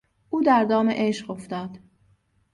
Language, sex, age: Persian, female, 30-39